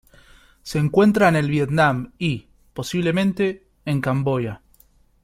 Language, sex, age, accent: Spanish, male, 19-29, Rioplatense: Argentina, Uruguay, este de Bolivia, Paraguay